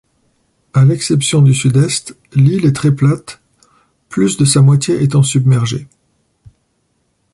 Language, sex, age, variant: French, male, 40-49, Français de métropole